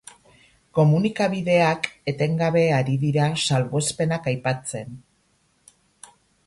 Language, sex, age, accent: Basque, female, 50-59, Erdialdekoa edo Nafarra (Gipuzkoa, Nafarroa)